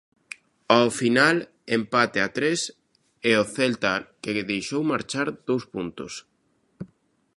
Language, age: Galician, 19-29